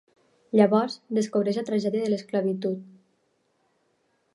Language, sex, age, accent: Catalan, female, 19-29, Tortosí